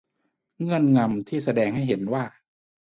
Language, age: Thai, 19-29